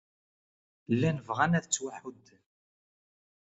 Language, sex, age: Kabyle, male, 30-39